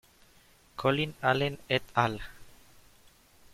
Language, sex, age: Spanish, male, 19-29